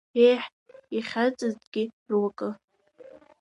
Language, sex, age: Abkhazian, female, 19-29